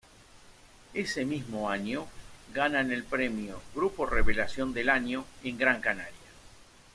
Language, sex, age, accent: Spanish, male, 60-69, Rioplatense: Argentina, Uruguay, este de Bolivia, Paraguay